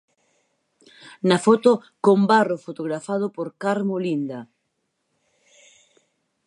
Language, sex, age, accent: Galician, female, 30-39, Normativo (estándar)